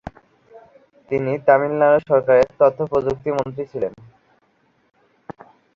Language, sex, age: Bengali, male, 19-29